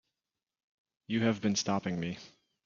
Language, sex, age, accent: English, male, 30-39, United States English